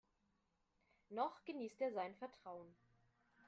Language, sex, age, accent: German, female, 50-59, Deutschland Deutsch